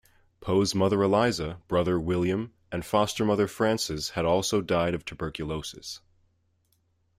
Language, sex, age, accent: English, male, 19-29, United States English